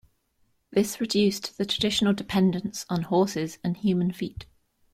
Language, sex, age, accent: English, female, 19-29, England English